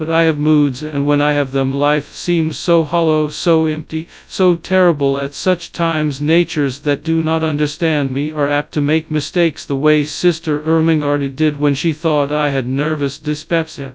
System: TTS, FastPitch